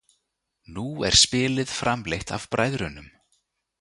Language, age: Icelandic, 30-39